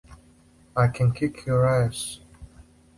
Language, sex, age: English, male, 19-29